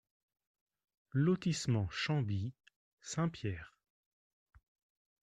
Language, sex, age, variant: French, male, 30-39, Français de métropole